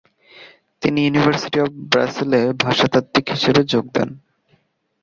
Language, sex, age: Bengali, male, 19-29